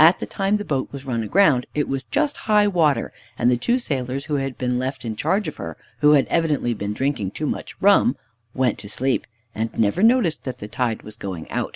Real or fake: real